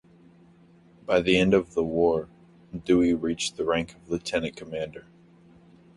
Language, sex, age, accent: English, male, 19-29, United States English